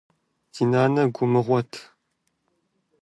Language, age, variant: Kabardian, 19-29, Адыгэбзэ (Къэбэрдей, Кирил, псоми зэдай)